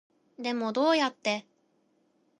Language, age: Japanese, 19-29